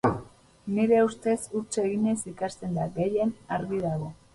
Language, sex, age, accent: Basque, male, 40-49, Erdialdekoa edo Nafarra (Gipuzkoa, Nafarroa)